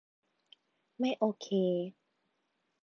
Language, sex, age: Thai, female, 19-29